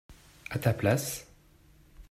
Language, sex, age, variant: French, male, 19-29, Français de métropole